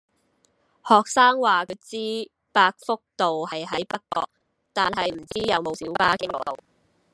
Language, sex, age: Cantonese, female, 19-29